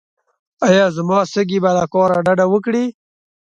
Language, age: Pashto, 30-39